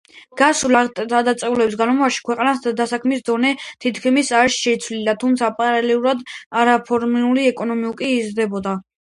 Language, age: Georgian, under 19